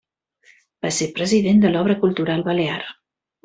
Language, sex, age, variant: Catalan, female, 50-59, Central